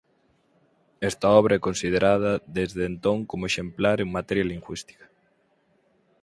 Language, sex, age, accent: Galician, male, 19-29, Atlántico (seseo e gheada)